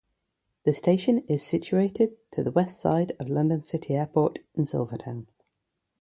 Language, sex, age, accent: English, female, 30-39, England English; yorkshire